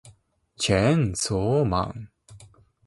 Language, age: Japanese, 19-29